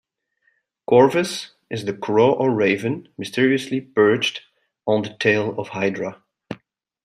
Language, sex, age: English, male, 30-39